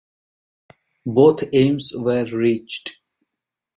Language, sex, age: English, male, 40-49